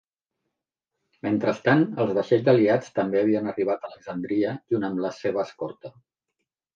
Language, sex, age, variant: Catalan, male, 50-59, Central